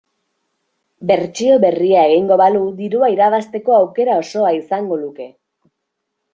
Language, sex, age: Basque, female, 30-39